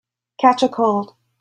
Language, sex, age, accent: English, female, under 19, United States English